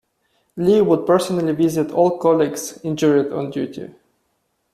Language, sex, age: English, male, 30-39